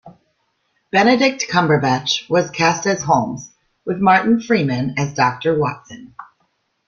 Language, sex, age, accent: English, female, 40-49, United States English